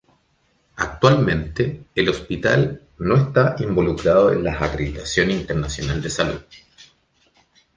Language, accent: Spanish, Chileno: Chile, Cuyo